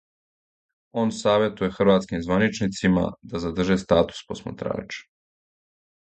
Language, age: Serbian, 19-29